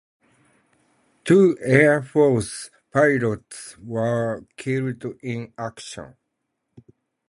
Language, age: English, 40-49